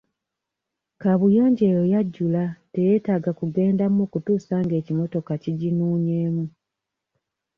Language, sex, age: Ganda, female, 19-29